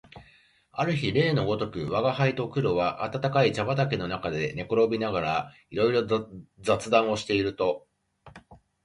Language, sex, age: Japanese, male, 40-49